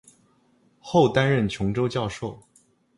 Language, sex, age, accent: Chinese, male, 19-29, 出生地：浙江省